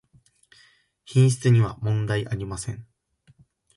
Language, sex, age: Japanese, male, under 19